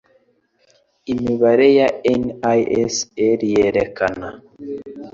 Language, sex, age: Kinyarwanda, male, 19-29